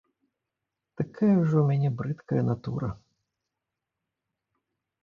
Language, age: Belarusian, 40-49